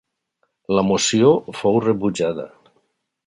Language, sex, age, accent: Catalan, male, 60-69, valencià